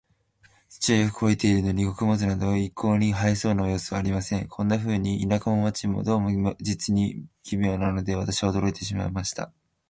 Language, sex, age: Japanese, male, 19-29